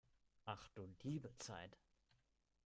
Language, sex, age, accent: German, male, 19-29, Deutschland Deutsch